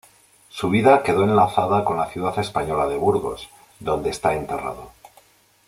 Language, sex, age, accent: Spanish, male, 40-49, España: Norte peninsular (Asturias, Castilla y León, Cantabria, País Vasco, Navarra, Aragón, La Rioja, Guadalajara, Cuenca)